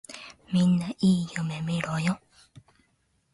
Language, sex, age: Japanese, female, 19-29